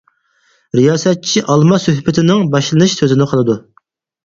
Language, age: Uyghur, 30-39